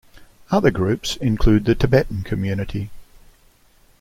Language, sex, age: English, male, 60-69